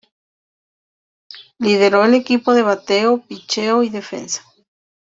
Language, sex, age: Spanish, female, 40-49